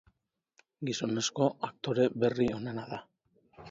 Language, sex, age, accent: Basque, male, 40-49, Mendebalekoa (Araba, Bizkaia, Gipuzkoako mendebaleko herri batzuk)